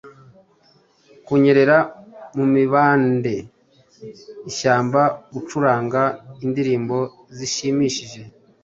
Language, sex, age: Kinyarwanda, male, 30-39